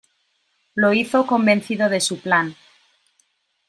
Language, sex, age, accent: Spanish, female, 40-49, España: Norte peninsular (Asturias, Castilla y León, Cantabria, País Vasco, Navarra, Aragón, La Rioja, Guadalajara, Cuenca)